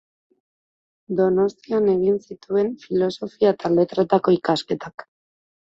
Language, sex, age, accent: Basque, female, 19-29, Mendebalekoa (Araba, Bizkaia, Gipuzkoako mendebaleko herri batzuk)